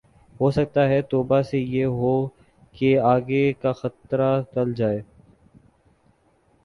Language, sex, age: Urdu, male, 19-29